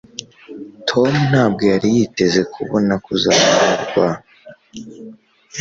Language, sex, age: Kinyarwanda, male, 19-29